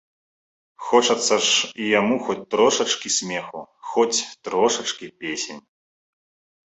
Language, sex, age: Belarusian, male, 30-39